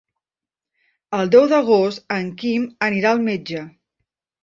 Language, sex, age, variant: Catalan, female, 50-59, Central